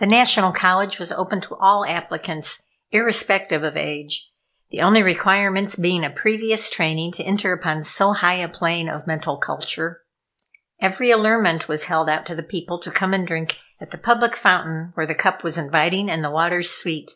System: none